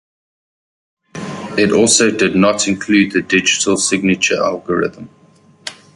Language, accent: English, Southern African (South Africa, Zimbabwe, Namibia)